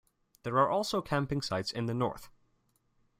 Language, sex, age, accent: English, male, 19-29, England English